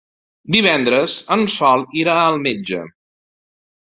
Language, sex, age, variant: Catalan, male, 50-59, Central